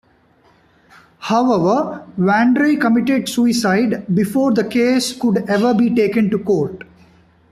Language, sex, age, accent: English, male, 30-39, India and South Asia (India, Pakistan, Sri Lanka)